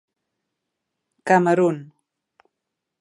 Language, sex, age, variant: Catalan, female, 30-39, Central